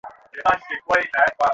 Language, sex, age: Bengali, male, 19-29